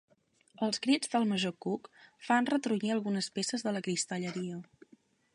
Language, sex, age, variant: Catalan, female, 19-29, Central